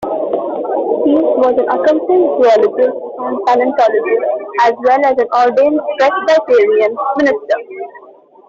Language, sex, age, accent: English, female, 19-29, India and South Asia (India, Pakistan, Sri Lanka)